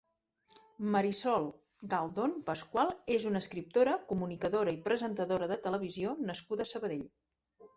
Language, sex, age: Catalan, female, 40-49